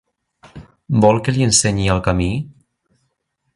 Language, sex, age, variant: Catalan, male, 19-29, Central